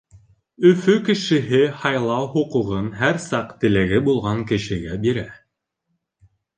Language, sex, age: Bashkir, male, 19-29